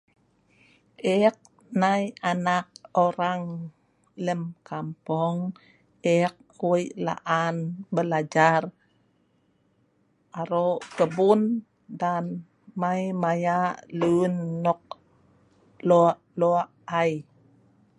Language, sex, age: Sa'ban, female, 60-69